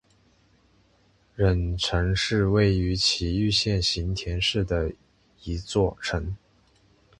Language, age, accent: Chinese, 19-29, 出生地：广东省